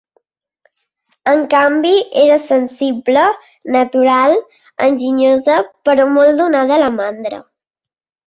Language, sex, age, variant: Catalan, female, under 19, Central